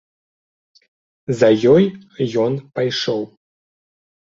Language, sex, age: Belarusian, male, 19-29